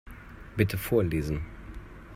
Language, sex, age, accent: German, male, 40-49, Deutschland Deutsch